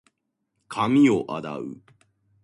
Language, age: Japanese, 30-39